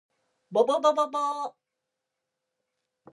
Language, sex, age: Japanese, female, 50-59